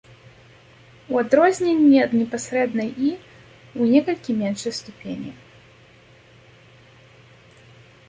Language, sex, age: Belarusian, female, 30-39